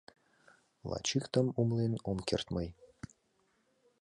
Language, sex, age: Mari, male, 19-29